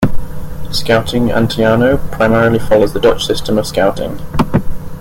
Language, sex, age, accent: English, male, 19-29, England English